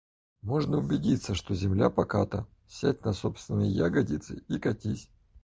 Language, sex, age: Russian, male, 30-39